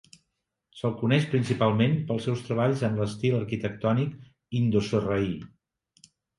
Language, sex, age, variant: Catalan, male, 50-59, Central